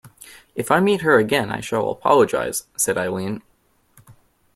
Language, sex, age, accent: English, male, 19-29, United States English